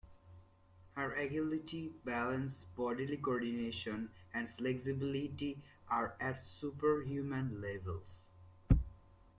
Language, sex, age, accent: English, male, 19-29, United States English